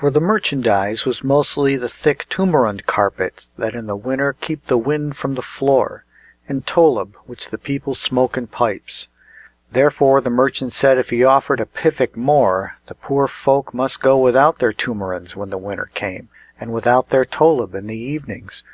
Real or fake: real